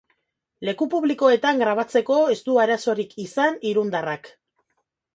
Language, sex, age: Basque, female, 40-49